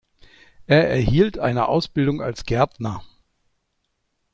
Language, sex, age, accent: German, male, 60-69, Deutschland Deutsch